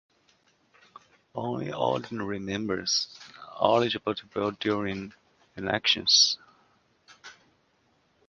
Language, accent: English, United States English